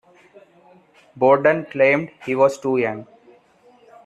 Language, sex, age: English, male, under 19